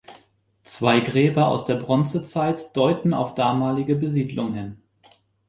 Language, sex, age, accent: German, male, 30-39, Deutschland Deutsch